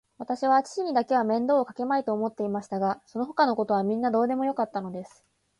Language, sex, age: Japanese, female, 19-29